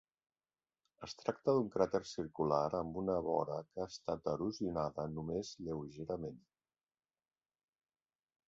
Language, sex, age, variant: Catalan, male, 40-49, Central